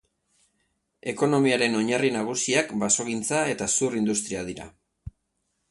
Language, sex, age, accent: Basque, male, 50-59, Erdialdekoa edo Nafarra (Gipuzkoa, Nafarroa)